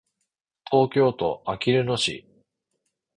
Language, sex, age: Japanese, male, 40-49